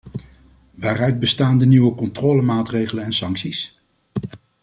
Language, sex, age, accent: Dutch, male, 40-49, Nederlands Nederlands